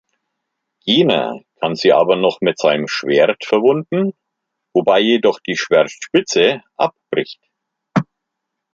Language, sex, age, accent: German, male, 50-59, Deutschland Deutsch